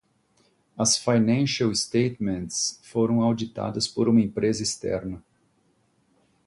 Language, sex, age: Portuguese, male, 50-59